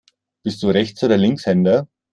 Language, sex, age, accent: German, male, 50-59, Deutschland Deutsch